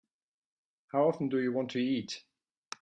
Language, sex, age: English, male, 40-49